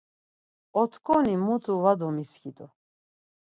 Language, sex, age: Laz, female, 40-49